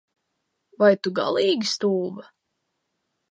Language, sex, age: Latvian, female, under 19